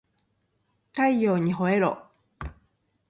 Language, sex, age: Japanese, female, 50-59